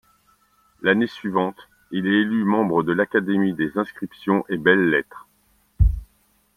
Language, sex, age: French, male, 50-59